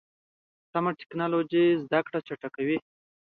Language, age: Pashto, 19-29